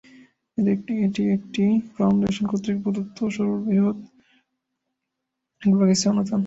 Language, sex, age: Bengali, male, 19-29